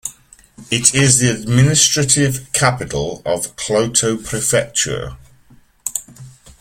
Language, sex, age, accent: English, male, 50-59, England English